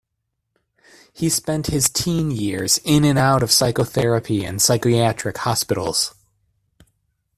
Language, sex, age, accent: English, male, 30-39, United States English